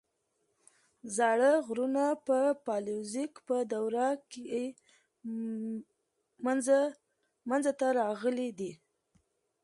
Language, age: Pashto, 19-29